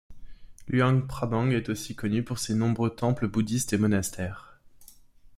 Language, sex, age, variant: French, male, 19-29, Français de métropole